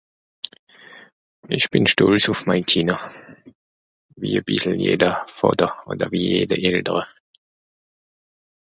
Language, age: Swiss German, 40-49